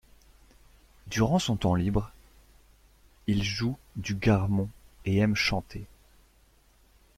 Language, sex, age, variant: French, male, 19-29, Français de métropole